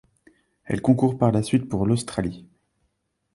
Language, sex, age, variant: French, male, 19-29, Français de métropole